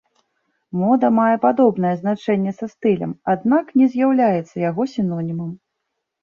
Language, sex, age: Belarusian, female, 30-39